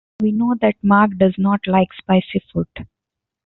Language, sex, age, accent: English, female, 19-29, India and South Asia (India, Pakistan, Sri Lanka)